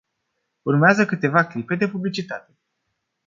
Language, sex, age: Romanian, male, 19-29